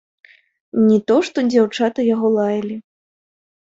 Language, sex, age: Belarusian, female, 30-39